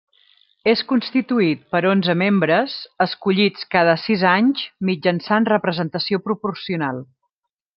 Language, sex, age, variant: Catalan, female, 40-49, Central